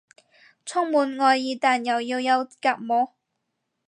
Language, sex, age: Cantonese, female, 19-29